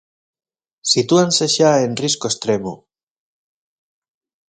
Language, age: Galician, 40-49